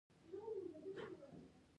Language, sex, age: Pashto, female, 30-39